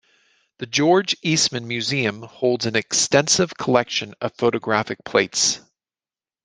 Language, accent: English, Canadian English